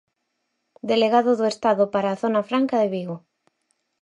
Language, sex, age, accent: Galician, female, 30-39, Normativo (estándar)